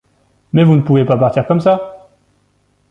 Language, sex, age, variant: French, male, 19-29, Français de métropole